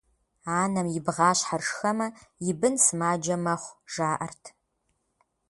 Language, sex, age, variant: Kabardian, female, 30-39, Адыгэбзэ (Къэбэрдей, Кирил, псоми зэдай)